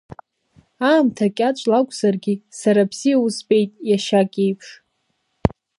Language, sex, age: Abkhazian, female, 19-29